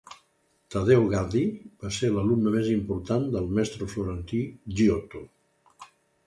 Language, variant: Catalan, Central